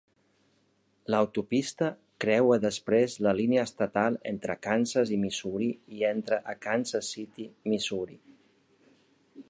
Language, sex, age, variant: Catalan, male, 40-49, Central